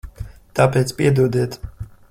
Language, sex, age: Latvian, male, 19-29